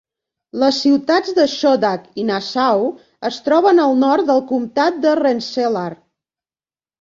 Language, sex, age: Catalan, female, 50-59